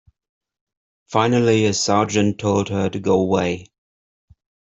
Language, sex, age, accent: English, male, 40-49, England English